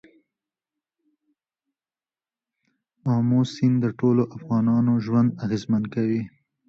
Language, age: Pashto, 19-29